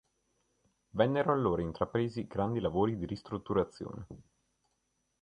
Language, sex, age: Italian, male, 19-29